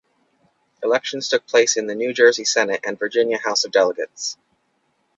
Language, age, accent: English, 19-29, United States English